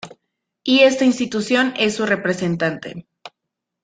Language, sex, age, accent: Spanish, female, 19-29, México